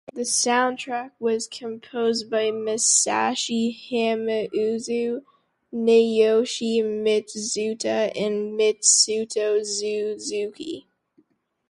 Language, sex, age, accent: English, female, under 19, United States English